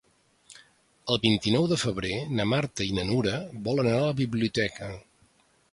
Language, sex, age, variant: Catalan, male, 60-69, Central